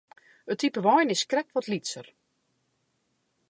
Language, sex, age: Western Frisian, female, 40-49